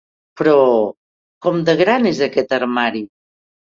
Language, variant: Catalan, Septentrional